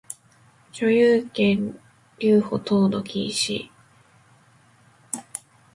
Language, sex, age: Japanese, female, 19-29